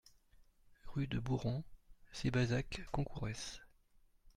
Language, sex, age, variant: French, male, 40-49, Français de métropole